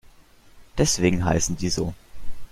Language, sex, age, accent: German, male, under 19, Deutschland Deutsch